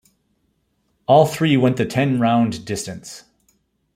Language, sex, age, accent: English, male, 30-39, United States English